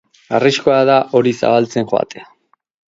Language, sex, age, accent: Basque, male, 30-39, Erdialdekoa edo Nafarra (Gipuzkoa, Nafarroa)